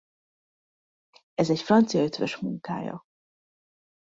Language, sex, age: Hungarian, female, 19-29